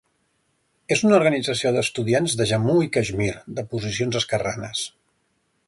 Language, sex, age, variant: Catalan, male, 50-59, Central